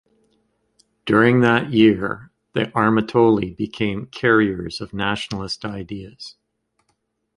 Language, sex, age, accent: English, male, 60-69, Canadian English